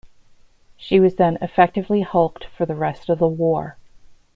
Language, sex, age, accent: English, female, 40-49, United States English